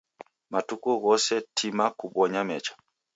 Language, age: Taita, 19-29